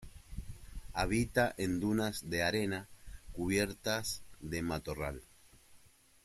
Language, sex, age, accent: Spanish, male, 40-49, Rioplatense: Argentina, Uruguay, este de Bolivia, Paraguay